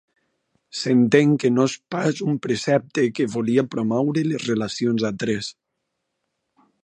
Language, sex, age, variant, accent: Catalan, male, 19-29, Alacantí, valencià